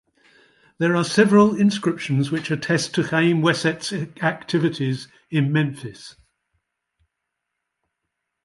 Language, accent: English, England English